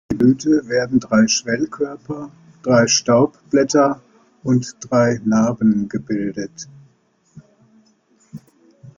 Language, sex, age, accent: German, male, 60-69, Deutschland Deutsch